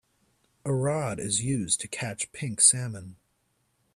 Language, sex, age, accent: English, male, 19-29, United States English